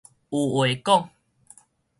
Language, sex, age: Min Nan Chinese, male, 19-29